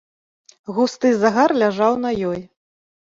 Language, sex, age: Belarusian, female, 30-39